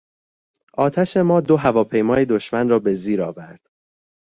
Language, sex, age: Persian, male, 19-29